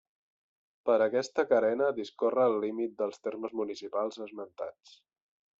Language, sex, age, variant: Catalan, male, 30-39, Central